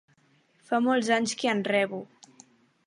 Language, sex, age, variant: Catalan, female, under 19, Central